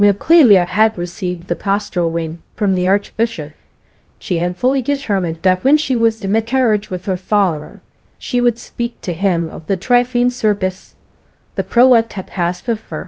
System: TTS, VITS